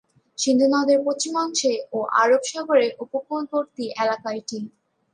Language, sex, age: Bengali, female, under 19